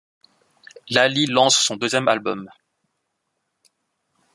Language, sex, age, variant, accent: French, male, 19-29, Français d'Europe, Français de Suisse